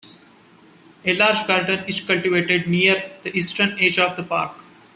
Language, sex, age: English, male, 19-29